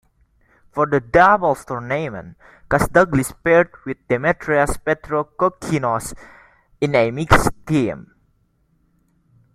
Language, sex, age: English, male, under 19